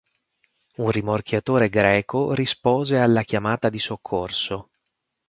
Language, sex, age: Italian, male, 40-49